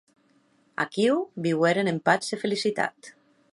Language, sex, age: Occitan, female, 50-59